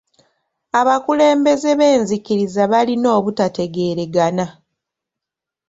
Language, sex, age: Ganda, female, 19-29